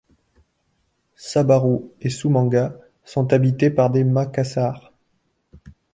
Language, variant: French, Français de métropole